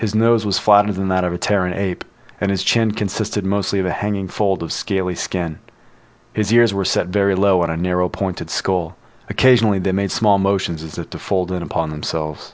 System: none